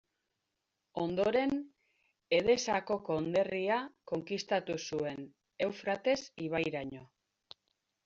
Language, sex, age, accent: Basque, female, 40-49, Mendebalekoa (Araba, Bizkaia, Gipuzkoako mendebaleko herri batzuk)